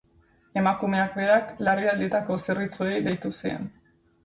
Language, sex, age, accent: Basque, female, 19-29, Mendebalekoa (Araba, Bizkaia, Gipuzkoako mendebaleko herri batzuk)